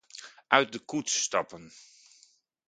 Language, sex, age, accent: Dutch, male, 40-49, Nederlands Nederlands